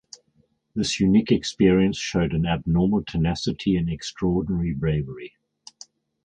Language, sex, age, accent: English, male, 60-69, England English